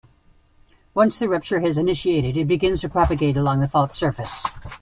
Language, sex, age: English, female, 60-69